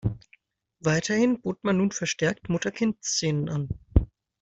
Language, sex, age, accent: German, male, 30-39, Deutschland Deutsch